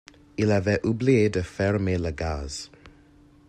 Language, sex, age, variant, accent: French, male, 19-29, Français d'Amérique du Nord, Français du Canada